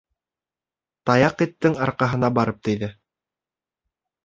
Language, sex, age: Bashkir, male, 19-29